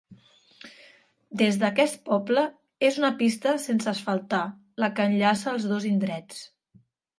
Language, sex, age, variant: Catalan, female, 30-39, Central